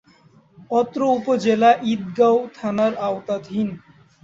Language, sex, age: Bengali, male, 19-29